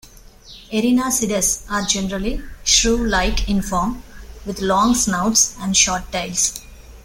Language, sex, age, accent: English, female, 30-39, India and South Asia (India, Pakistan, Sri Lanka)